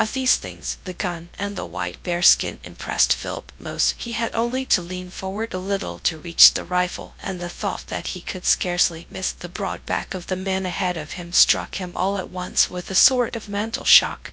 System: TTS, GradTTS